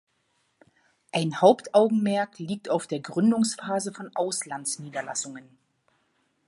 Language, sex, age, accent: German, female, 40-49, Deutschland Deutsch